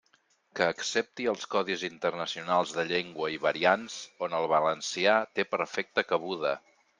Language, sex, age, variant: Catalan, male, 40-49, Central